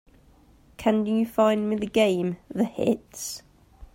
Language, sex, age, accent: English, female, 30-39, England English